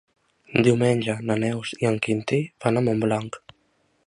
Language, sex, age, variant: Catalan, male, 19-29, Central